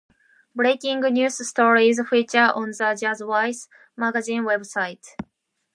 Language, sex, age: English, female, 19-29